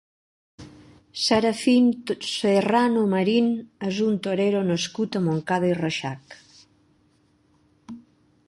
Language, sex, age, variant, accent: Catalan, female, 60-69, Balear, balear; central